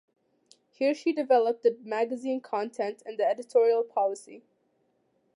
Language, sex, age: English, female, under 19